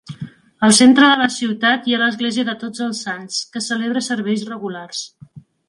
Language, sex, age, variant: Catalan, female, 40-49, Central